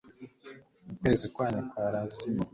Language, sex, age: Kinyarwanda, male, 19-29